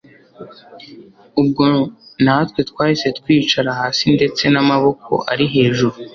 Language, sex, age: Kinyarwanda, male, under 19